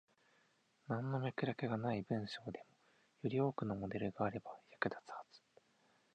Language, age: Japanese, 19-29